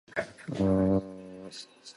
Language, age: English, 19-29